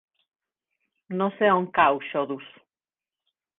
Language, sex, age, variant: Catalan, female, 50-59, Central